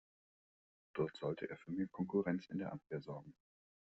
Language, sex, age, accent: German, male, 30-39, Deutschland Deutsch